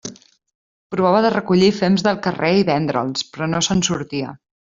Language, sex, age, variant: Catalan, female, 30-39, Central